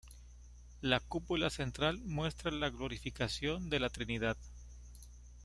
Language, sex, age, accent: Spanish, male, 30-39, México